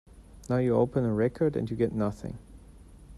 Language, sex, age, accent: English, male, 40-49, England English